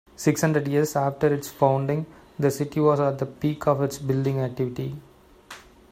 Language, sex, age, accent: English, male, 19-29, India and South Asia (India, Pakistan, Sri Lanka)